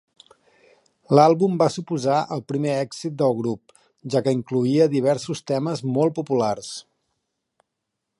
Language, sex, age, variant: Catalan, male, 40-49, Central